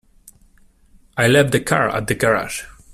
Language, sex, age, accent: English, male, 19-29, England English